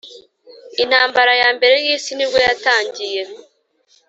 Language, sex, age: Kinyarwanda, female, 19-29